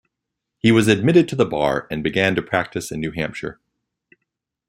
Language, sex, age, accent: English, male, 50-59, United States English